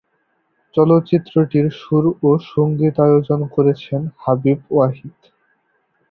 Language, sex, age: Bengali, male, under 19